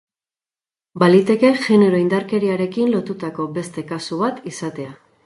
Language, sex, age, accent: Basque, female, 19-29, Mendebalekoa (Araba, Bizkaia, Gipuzkoako mendebaleko herri batzuk)